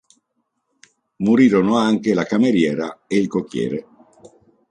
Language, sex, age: Italian, male, 60-69